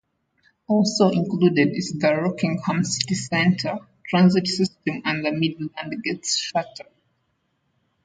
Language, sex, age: English, female, 19-29